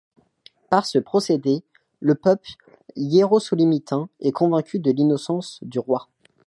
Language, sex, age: French, male, under 19